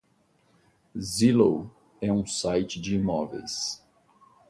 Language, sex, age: Portuguese, male, 50-59